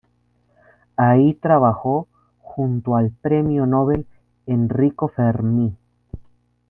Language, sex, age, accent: Spanish, male, 19-29, México